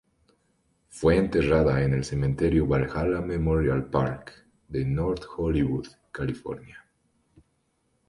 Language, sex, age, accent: Spanish, male, 19-29, Andino-Pacífico: Colombia, Perú, Ecuador, oeste de Bolivia y Venezuela andina